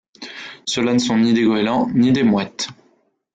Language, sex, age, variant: French, male, 30-39, Français de métropole